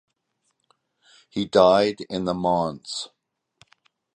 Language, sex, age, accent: English, male, 70-79, Canadian English